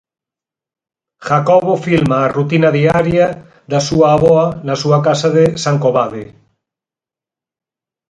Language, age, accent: Galician, 40-49, Atlántico (seseo e gheada)